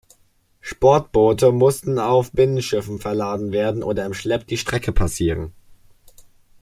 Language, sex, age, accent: German, male, under 19, Deutschland Deutsch